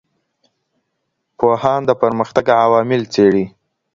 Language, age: Pashto, under 19